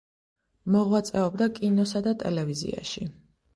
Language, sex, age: Georgian, female, 30-39